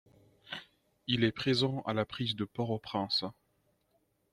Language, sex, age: French, male, 30-39